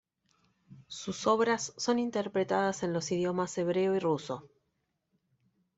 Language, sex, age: Spanish, female, 30-39